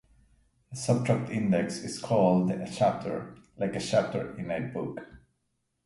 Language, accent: English, Canadian English